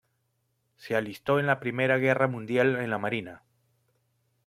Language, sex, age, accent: Spanish, male, 40-49, Andino-Pacífico: Colombia, Perú, Ecuador, oeste de Bolivia y Venezuela andina